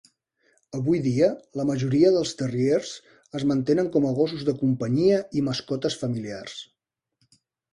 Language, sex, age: Catalan, male, 50-59